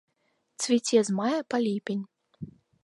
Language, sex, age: Belarusian, female, 19-29